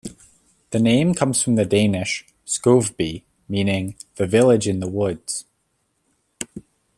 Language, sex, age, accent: English, male, 19-29, United States English